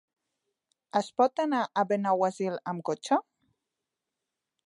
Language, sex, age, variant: Catalan, female, 30-39, Central